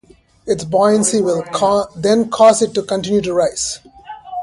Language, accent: English, India and South Asia (India, Pakistan, Sri Lanka)